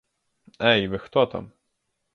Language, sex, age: Ukrainian, male, 19-29